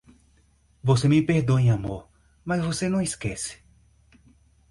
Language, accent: Portuguese, Nordestino